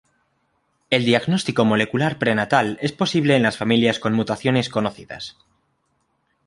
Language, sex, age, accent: Spanish, male, 19-29, España: Norte peninsular (Asturias, Castilla y León, Cantabria, País Vasco, Navarra, Aragón, La Rioja, Guadalajara, Cuenca)